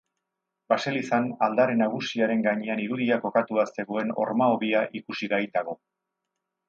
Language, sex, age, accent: Basque, male, 50-59, Erdialdekoa edo Nafarra (Gipuzkoa, Nafarroa)